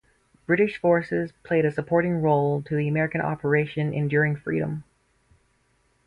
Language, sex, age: English, female, 19-29